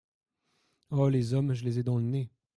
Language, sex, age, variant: French, male, 30-39, Français de métropole